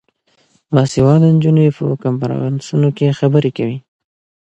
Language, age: Pashto, 19-29